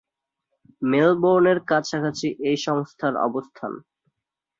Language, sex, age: Bengali, male, 19-29